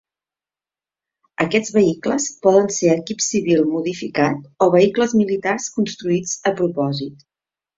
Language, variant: Catalan, Central